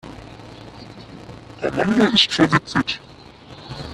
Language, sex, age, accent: German, male, 30-39, Deutschland Deutsch